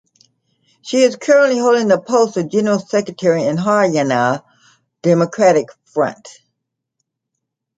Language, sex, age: English, female, 60-69